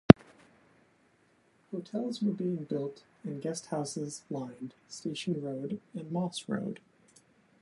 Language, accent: English, United States English